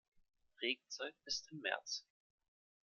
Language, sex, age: German, male, 19-29